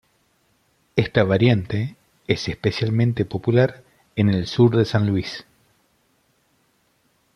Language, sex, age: Spanish, male, 50-59